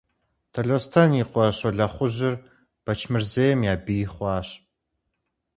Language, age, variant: Kabardian, 19-29, Адыгэбзэ (Къэбэрдей, Кирил, псоми зэдай)